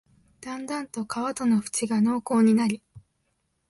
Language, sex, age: Japanese, female, 19-29